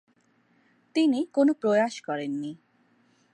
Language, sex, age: Bengali, female, 30-39